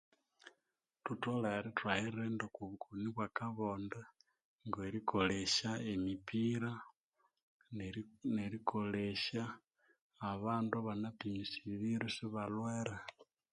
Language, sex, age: Konzo, male, 19-29